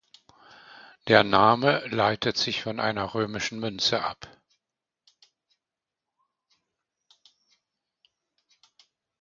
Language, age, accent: German, 70-79, Deutschland Deutsch